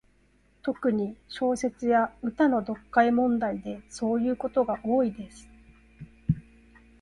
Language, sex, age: Japanese, female, 30-39